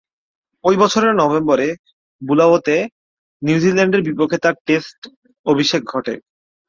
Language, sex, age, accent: Bengali, male, 19-29, Native